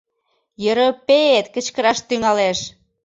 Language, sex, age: Mari, female, 30-39